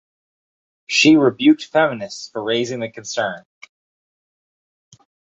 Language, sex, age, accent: English, male, 19-29, United States English